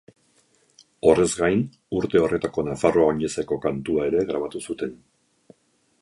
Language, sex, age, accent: Basque, male, 50-59, Erdialdekoa edo Nafarra (Gipuzkoa, Nafarroa)